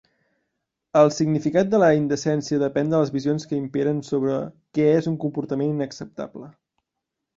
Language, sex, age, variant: Catalan, male, 19-29, Central